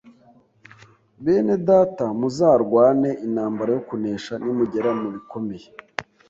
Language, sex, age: Kinyarwanda, male, 19-29